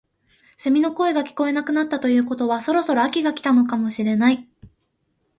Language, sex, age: Japanese, female, 19-29